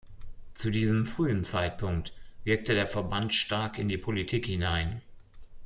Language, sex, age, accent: German, male, 30-39, Deutschland Deutsch